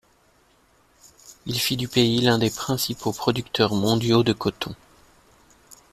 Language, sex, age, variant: French, male, 40-49, Français de métropole